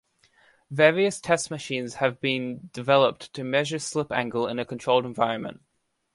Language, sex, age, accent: English, male, under 19, Australian English